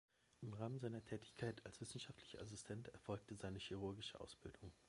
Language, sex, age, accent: German, male, 19-29, Deutschland Deutsch